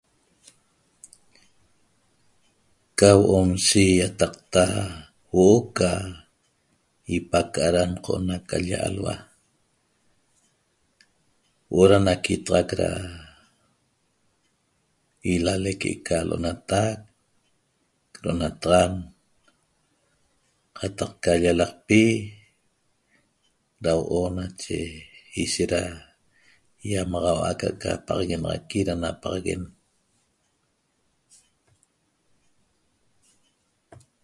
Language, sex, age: Toba, female, 50-59